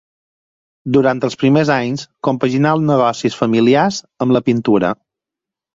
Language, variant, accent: Catalan, Balear, mallorquí